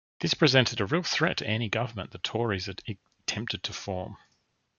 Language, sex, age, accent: English, male, 30-39, Australian English